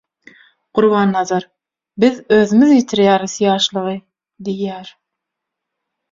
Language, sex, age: Turkmen, female, 19-29